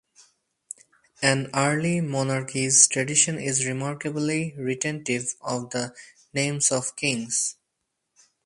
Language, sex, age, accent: English, male, 19-29, United States English